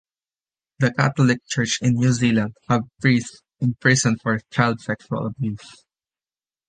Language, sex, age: English, male, 19-29